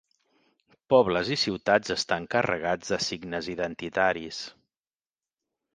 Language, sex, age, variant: Catalan, male, 40-49, Central